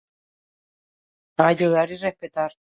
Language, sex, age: Spanish, female, 40-49